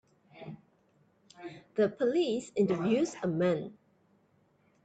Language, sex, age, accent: English, female, 30-39, Malaysian English